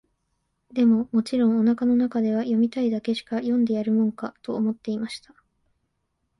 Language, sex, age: Japanese, female, 19-29